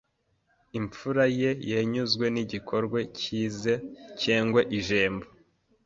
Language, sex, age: Kinyarwanda, male, 19-29